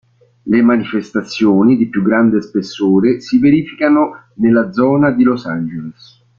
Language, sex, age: Italian, male, 50-59